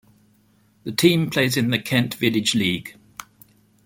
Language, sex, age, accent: English, male, 50-59, England English